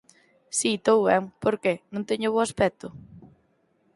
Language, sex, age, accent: Galician, female, 19-29, Central (gheada)